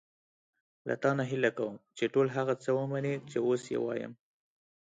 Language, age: Pashto, 19-29